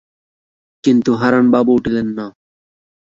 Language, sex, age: Bengali, male, 19-29